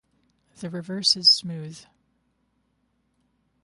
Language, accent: English, United States English